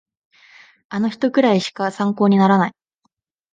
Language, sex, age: Japanese, female, under 19